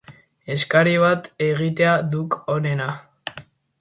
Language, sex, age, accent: Basque, female, 90+, Erdialdekoa edo Nafarra (Gipuzkoa, Nafarroa)